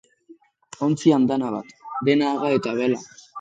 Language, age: Basque, under 19